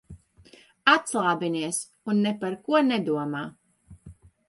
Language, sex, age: Latvian, female, 30-39